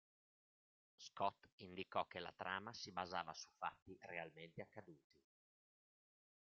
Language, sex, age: Italian, male, 50-59